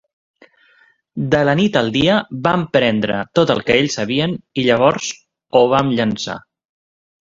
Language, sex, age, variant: Catalan, male, 19-29, Central